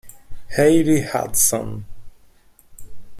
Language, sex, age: Italian, male, 30-39